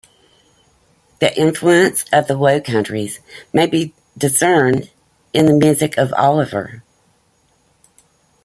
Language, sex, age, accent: English, female, 50-59, United States English